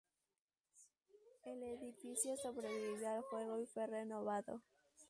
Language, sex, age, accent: Spanish, female, under 19, México